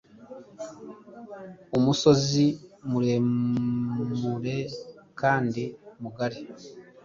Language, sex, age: Kinyarwanda, male, 40-49